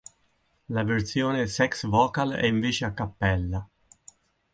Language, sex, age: Italian, male, 50-59